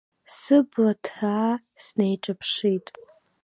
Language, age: Abkhazian, under 19